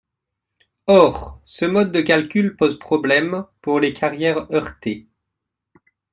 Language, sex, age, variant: French, male, 19-29, Français de métropole